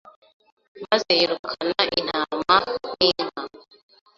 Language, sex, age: Kinyarwanda, female, 19-29